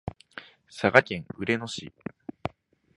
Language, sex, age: Japanese, male, 19-29